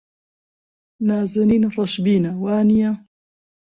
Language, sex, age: Central Kurdish, female, 50-59